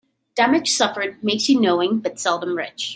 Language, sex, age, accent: English, female, 30-39, United States English